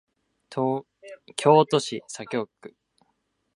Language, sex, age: Japanese, male, under 19